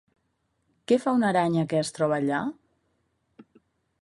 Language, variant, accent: Catalan, Central, central